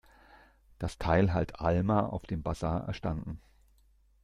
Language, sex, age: German, male, 60-69